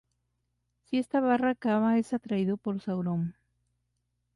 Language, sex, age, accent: Spanish, female, 30-39, México